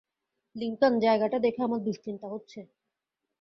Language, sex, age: Bengali, female, 19-29